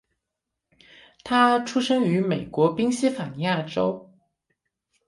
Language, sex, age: Chinese, female, 19-29